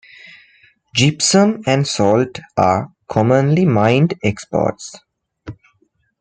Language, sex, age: English, male, 19-29